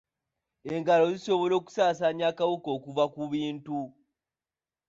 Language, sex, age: Ganda, male, 19-29